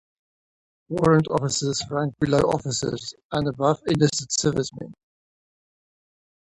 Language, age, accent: English, 50-59, Southern African (South Africa, Zimbabwe, Namibia)